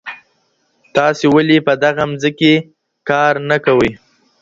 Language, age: Pashto, under 19